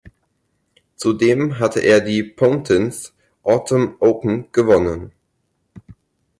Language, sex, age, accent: German, male, 19-29, Deutschland Deutsch